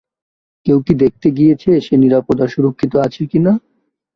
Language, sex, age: Bengali, male, 19-29